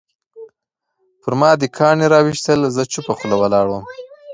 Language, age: Pashto, 19-29